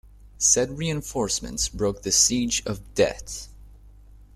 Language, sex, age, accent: English, male, 19-29, United States English